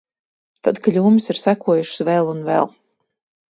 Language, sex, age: Latvian, female, 40-49